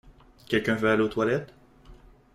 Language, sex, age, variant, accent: French, male, 19-29, Français d'Amérique du Nord, Français du Canada